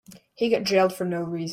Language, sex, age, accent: English, male, under 19, United States English